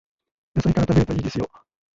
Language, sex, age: Japanese, male, 60-69